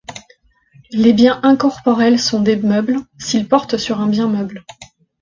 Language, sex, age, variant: French, female, 40-49, Français de métropole